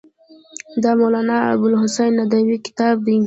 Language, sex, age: Pashto, female, under 19